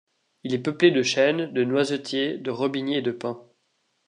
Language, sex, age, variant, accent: French, male, under 19, Français d'Europe, Français de Suisse